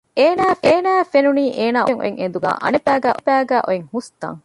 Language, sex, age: Divehi, female, 40-49